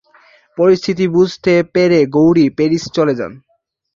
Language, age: Bengali, 19-29